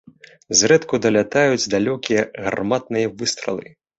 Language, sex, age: Belarusian, male, 19-29